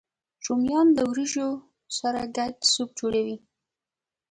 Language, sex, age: Pashto, female, 19-29